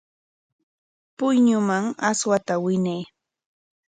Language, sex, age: Corongo Ancash Quechua, female, 30-39